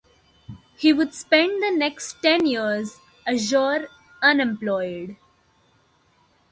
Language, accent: English, India and South Asia (India, Pakistan, Sri Lanka)